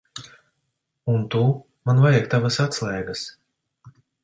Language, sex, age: Latvian, male, 40-49